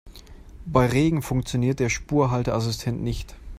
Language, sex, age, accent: German, male, 19-29, Deutschland Deutsch